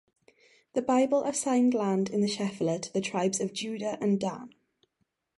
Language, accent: English, Welsh English